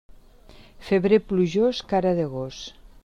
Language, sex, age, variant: Catalan, female, 60-69, Nord-Occidental